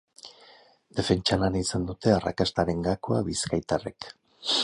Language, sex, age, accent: Basque, male, 50-59, Erdialdekoa edo Nafarra (Gipuzkoa, Nafarroa)